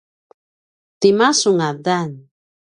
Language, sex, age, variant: Paiwan, female, 50-59, pinayuanan a kinaikacedasan (東排灣語)